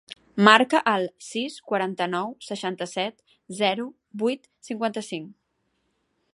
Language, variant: Catalan, Central